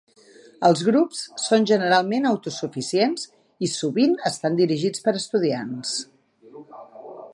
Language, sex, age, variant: Catalan, female, 50-59, Central